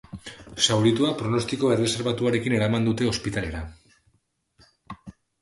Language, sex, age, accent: Basque, male, 30-39, Mendebalekoa (Araba, Bizkaia, Gipuzkoako mendebaleko herri batzuk)